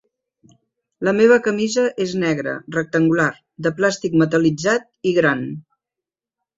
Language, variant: Catalan, Central